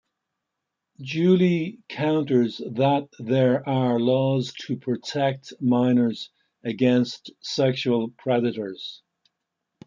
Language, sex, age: English, male, 60-69